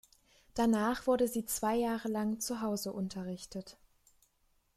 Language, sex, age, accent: German, female, 19-29, Deutschland Deutsch